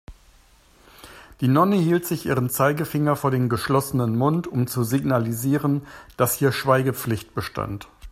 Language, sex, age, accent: German, male, 50-59, Deutschland Deutsch